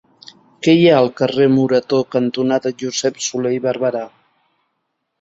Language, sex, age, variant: Catalan, female, 70-79, Central